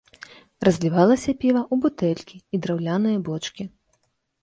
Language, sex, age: Belarusian, female, 30-39